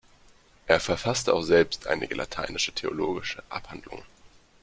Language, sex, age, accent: German, male, 19-29, Deutschland Deutsch